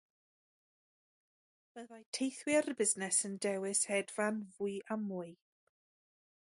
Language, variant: Welsh, South-Western Welsh